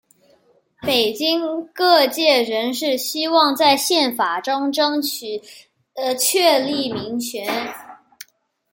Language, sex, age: Chinese, male, under 19